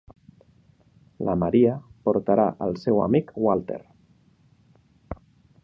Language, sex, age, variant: Catalan, male, 40-49, Nord-Occidental